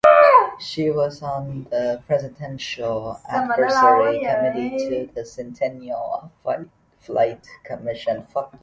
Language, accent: English, Malaysian English